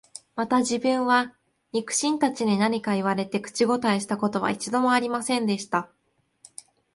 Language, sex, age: Japanese, female, 19-29